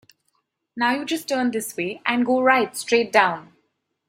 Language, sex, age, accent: English, female, 19-29, India and South Asia (India, Pakistan, Sri Lanka)